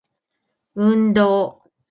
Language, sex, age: Japanese, female, 40-49